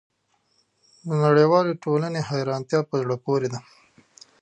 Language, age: Pashto, 30-39